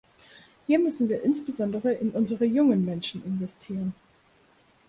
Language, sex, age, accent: German, female, 19-29, Deutschland Deutsch